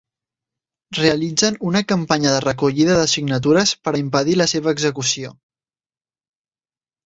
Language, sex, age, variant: Catalan, male, 19-29, Central